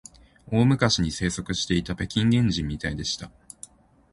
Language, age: Japanese, 19-29